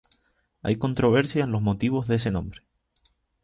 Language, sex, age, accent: Spanish, male, 19-29, España: Islas Canarias